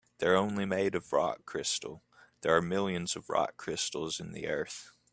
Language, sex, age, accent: English, male, 19-29, United States English